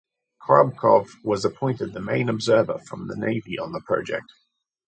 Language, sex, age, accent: English, male, 30-39, Australian English